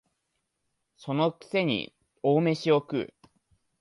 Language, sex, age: Japanese, male, 19-29